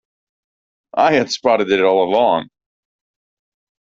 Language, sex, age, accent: English, male, 19-29, United States English